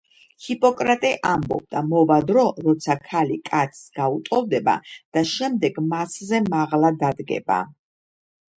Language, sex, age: Georgian, female, 50-59